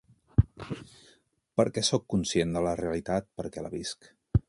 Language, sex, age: Catalan, male, 40-49